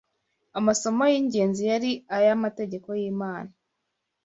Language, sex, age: Kinyarwanda, female, 19-29